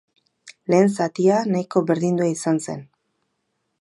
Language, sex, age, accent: Basque, female, 40-49, Erdialdekoa edo Nafarra (Gipuzkoa, Nafarroa)